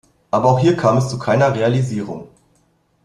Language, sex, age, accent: German, male, 30-39, Deutschland Deutsch